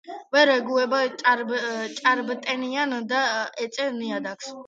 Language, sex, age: Georgian, female, 50-59